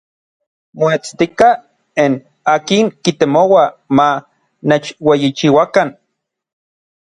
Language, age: Orizaba Nahuatl, 30-39